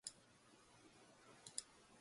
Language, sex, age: Japanese, male, 19-29